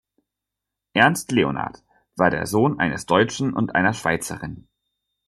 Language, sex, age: German, male, 19-29